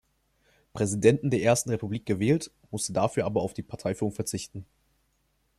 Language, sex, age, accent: German, male, 19-29, Deutschland Deutsch